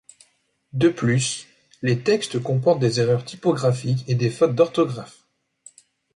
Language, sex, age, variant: French, male, 19-29, Français de métropole